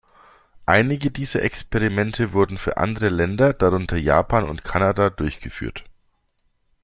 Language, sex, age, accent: German, male, 40-49, Deutschland Deutsch